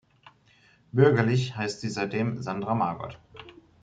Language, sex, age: German, male, 30-39